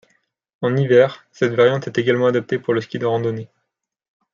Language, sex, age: French, male, 19-29